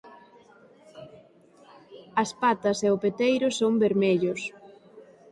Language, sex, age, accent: Galician, female, 19-29, Atlántico (seseo e gheada)